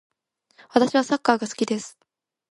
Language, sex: Japanese, female